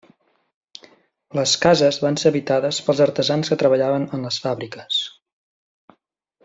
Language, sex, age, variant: Catalan, male, 40-49, Septentrional